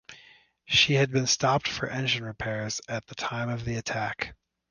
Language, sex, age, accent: English, male, 30-39, United States English